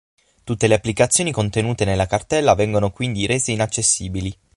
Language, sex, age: Italian, male, 19-29